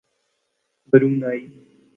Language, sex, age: Urdu, male, 19-29